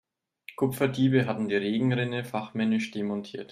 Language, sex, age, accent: German, male, 19-29, Deutschland Deutsch